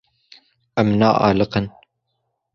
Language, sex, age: Kurdish, male, 19-29